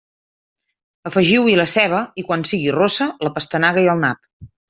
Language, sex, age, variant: Catalan, female, 50-59, Central